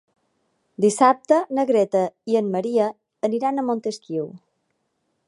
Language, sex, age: Catalan, female, 40-49